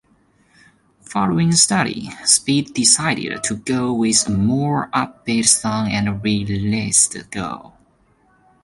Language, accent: English, United States English